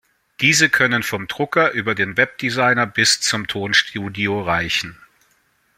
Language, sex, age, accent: German, male, 40-49, Deutschland Deutsch